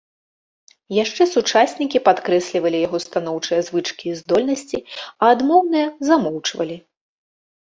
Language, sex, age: Belarusian, female, 40-49